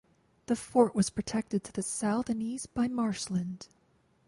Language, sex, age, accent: English, female, 19-29, United States English